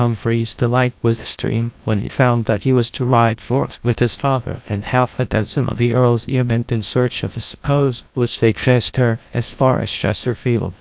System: TTS, GlowTTS